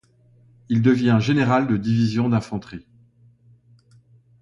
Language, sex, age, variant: French, male, 60-69, Français de métropole